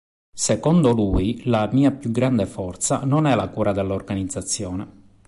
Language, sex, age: Italian, male, 30-39